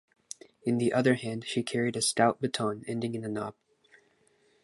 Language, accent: English, India and South Asia (India, Pakistan, Sri Lanka)